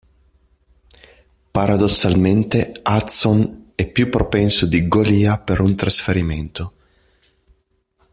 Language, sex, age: Italian, male, 30-39